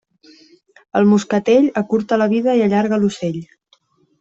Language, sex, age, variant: Catalan, female, 19-29, Central